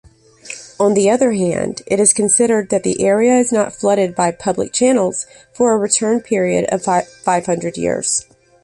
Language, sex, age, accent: English, female, 40-49, United States English